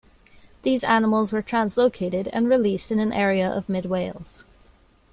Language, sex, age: English, female, 19-29